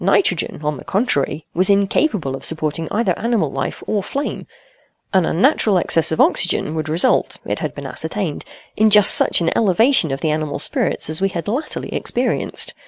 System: none